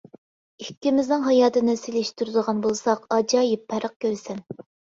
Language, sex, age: Uyghur, female, under 19